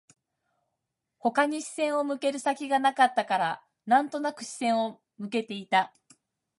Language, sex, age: Japanese, female, 40-49